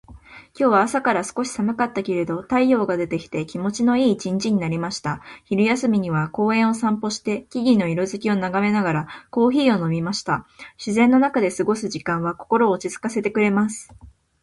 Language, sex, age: Japanese, female, 19-29